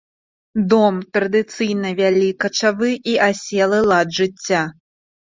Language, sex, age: Belarusian, female, 19-29